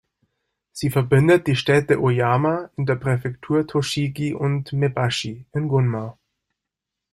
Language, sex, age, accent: German, male, 30-39, Deutschland Deutsch